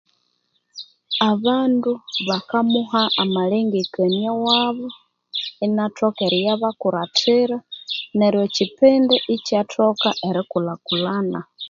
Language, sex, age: Konzo, female, 30-39